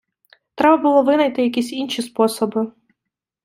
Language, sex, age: Ukrainian, female, 19-29